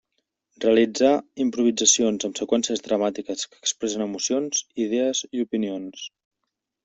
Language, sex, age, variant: Catalan, male, 19-29, Central